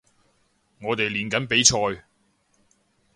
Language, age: Cantonese, 40-49